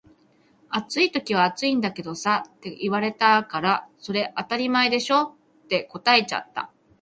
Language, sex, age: Japanese, female, 30-39